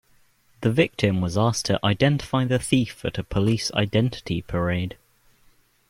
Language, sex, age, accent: English, male, under 19, England English